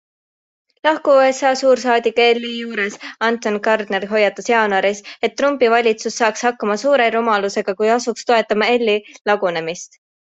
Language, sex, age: Estonian, male, 19-29